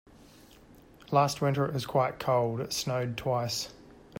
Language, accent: English, Australian English